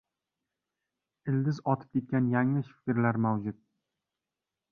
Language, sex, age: Uzbek, male, 19-29